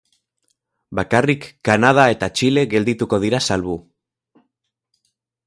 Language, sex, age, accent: Basque, male, 19-29, Mendebalekoa (Araba, Bizkaia, Gipuzkoako mendebaleko herri batzuk)